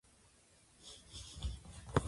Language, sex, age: Japanese, female, 19-29